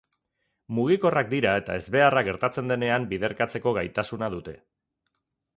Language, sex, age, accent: Basque, male, 40-49, Mendebalekoa (Araba, Bizkaia, Gipuzkoako mendebaleko herri batzuk)